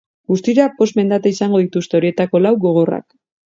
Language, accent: Basque, Mendebalekoa (Araba, Bizkaia, Gipuzkoako mendebaleko herri batzuk)